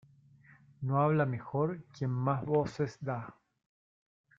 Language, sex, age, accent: Spanish, male, 30-39, Rioplatense: Argentina, Uruguay, este de Bolivia, Paraguay